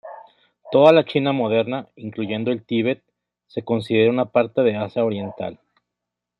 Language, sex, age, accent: Spanish, male, 40-49, México